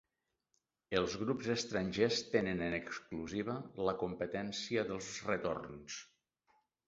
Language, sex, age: Catalan, male, 50-59